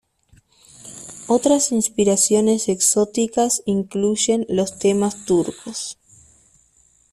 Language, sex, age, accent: Spanish, female, 19-29, Rioplatense: Argentina, Uruguay, este de Bolivia, Paraguay